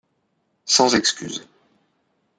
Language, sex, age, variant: French, male, 19-29, Français de métropole